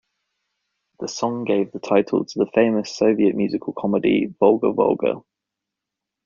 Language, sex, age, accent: English, male, 19-29, England English